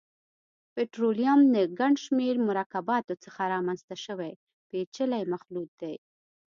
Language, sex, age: Pashto, female, 30-39